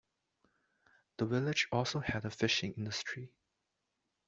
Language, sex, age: English, male, 19-29